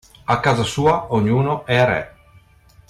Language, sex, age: Italian, male, 50-59